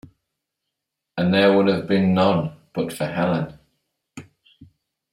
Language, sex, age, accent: English, male, 30-39, England English